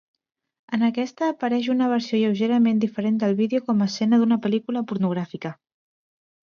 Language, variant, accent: Catalan, Central, central